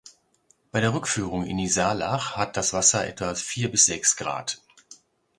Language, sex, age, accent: German, male, 60-69, Deutschland Deutsch